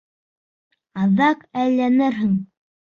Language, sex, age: Bashkir, male, under 19